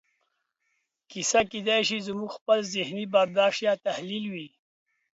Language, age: Pashto, 50-59